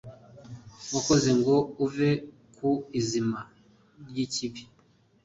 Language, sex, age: Kinyarwanda, male, 30-39